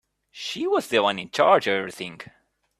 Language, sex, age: English, male, 30-39